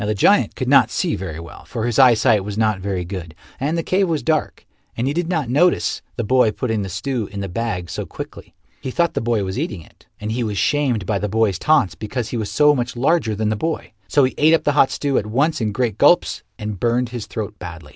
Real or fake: real